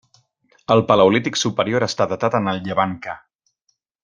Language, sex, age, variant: Catalan, male, 19-29, Central